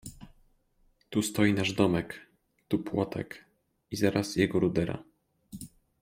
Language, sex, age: Polish, male, 19-29